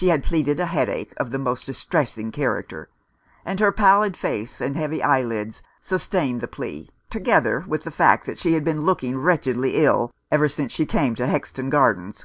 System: none